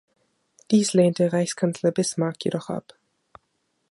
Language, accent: German, Österreichisches Deutsch